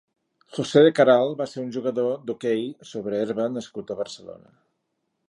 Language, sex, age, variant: Catalan, male, 50-59, Nord-Occidental